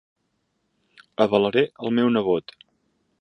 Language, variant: Catalan, Central